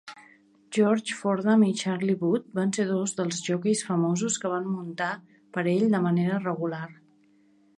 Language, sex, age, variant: Catalan, female, 50-59, Central